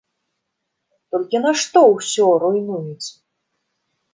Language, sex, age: Belarusian, female, 19-29